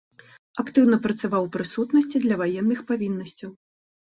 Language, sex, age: Belarusian, female, 30-39